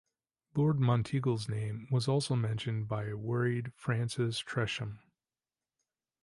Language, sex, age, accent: English, male, 40-49, United States English